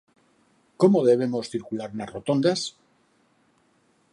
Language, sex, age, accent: Galician, male, 50-59, Normativo (estándar)